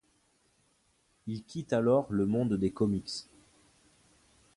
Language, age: French, 30-39